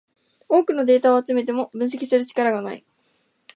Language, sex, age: Japanese, female, 19-29